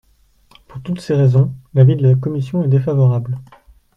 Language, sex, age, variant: French, male, 19-29, Français de métropole